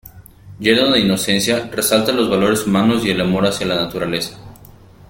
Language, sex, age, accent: Spanish, male, 19-29, México